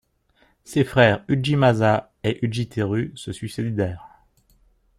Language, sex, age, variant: French, male, 40-49, Français de métropole